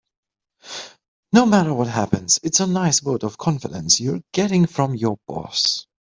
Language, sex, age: English, male, 30-39